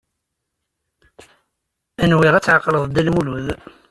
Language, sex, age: Kabyle, male, 40-49